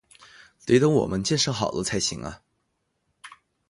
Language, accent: Chinese, 出生地：浙江省